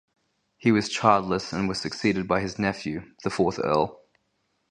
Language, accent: English, Australian English